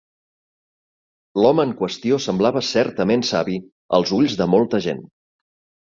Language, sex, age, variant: Catalan, male, 40-49, Septentrional